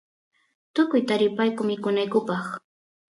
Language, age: Santiago del Estero Quichua, 30-39